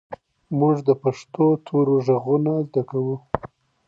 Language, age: Pashto, 30-39